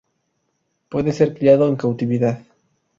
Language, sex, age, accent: Spanish, male, 19-29, México